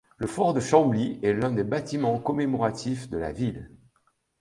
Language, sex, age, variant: French, male, 60-69, Français de métropole